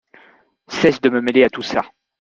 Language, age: French, 19-29